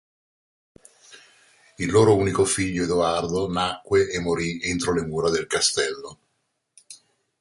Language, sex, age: Italian, male, 60-69